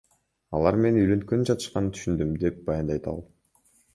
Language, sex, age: Kyrgyz, male, under 19